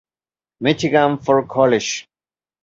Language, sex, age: English, male, 30-39